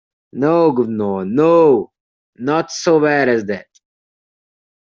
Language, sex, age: English, male, under 19